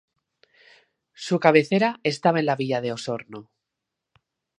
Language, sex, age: Spanish, male, 19-29